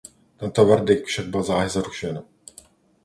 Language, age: Czech, 40-49